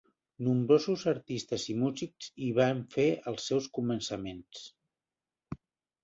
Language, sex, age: Catalan, male, 40-49